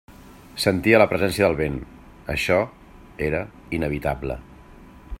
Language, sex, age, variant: Catalan, male, 40-49, Central